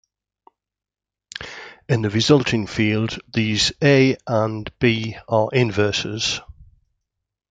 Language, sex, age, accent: English, male, 60-69, England English